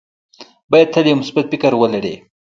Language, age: Pashto, 19-29